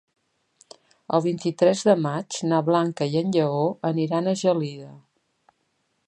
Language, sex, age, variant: Catalan, female, 50-59, Central